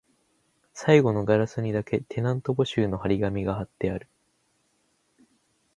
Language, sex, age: Japanese, male, 19-29